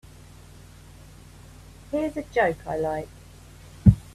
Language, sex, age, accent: English, female, 40-49, England English